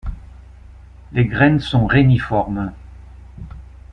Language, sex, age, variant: French, male, 60-69, Français de métropole